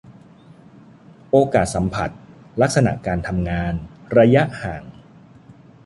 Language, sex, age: Thai, male, 40-49